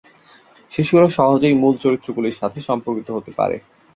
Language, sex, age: Bengali, male, 19-29